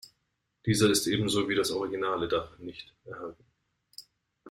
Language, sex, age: German, male, 30-39